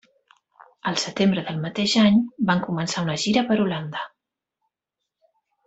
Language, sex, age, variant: Catalan, female, 50-59, Central